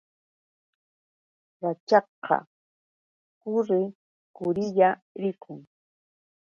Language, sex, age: Yauyos Quechua, female, 60-69